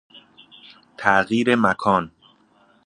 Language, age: Persian, 30-39